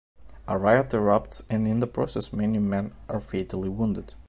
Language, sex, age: English, male, 19-29